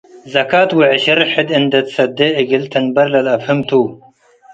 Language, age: Tigre, 19-29